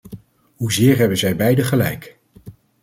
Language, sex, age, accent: Dutch, male, 40-49, Nederlands Nederlands